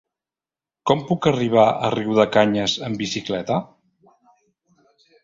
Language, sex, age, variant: Catalan, male, 50-59, Central